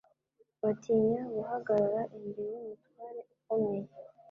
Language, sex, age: Kinyarwanda, female, 19-29